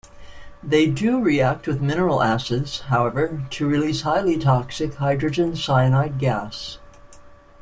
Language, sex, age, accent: English, female, 60-69, United States English